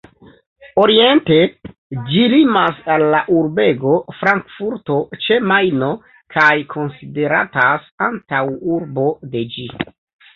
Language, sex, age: Esperanto, male, 30-39